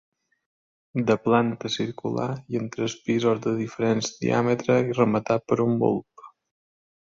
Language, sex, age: Catalan, male, 40-49